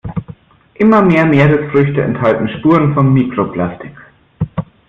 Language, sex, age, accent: German, male, 19-29, Deutschland Deutsch